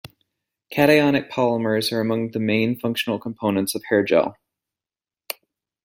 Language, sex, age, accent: English, male, 30-39, United States English